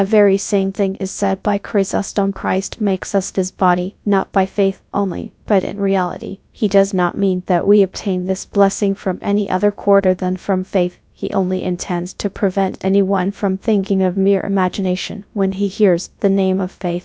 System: TTS, GradTTS